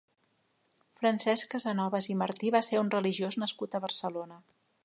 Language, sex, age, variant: Catalan, female, 50-59, Central